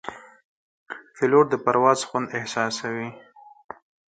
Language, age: Pashto, 30-39